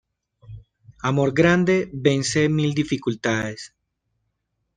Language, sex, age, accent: Spanish, male, 30-39, Andino-Pacífico: Colombia, Perú, Ecuador, oeste de Bolivia y Venezuela andina